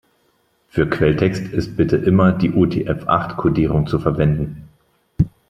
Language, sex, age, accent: German, male, 30-39, Deutschland Deutsch